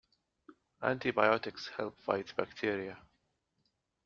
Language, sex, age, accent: English, male, 19-29, United States English